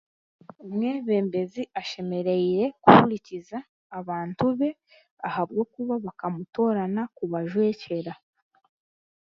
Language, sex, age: Chiga, female, 19-29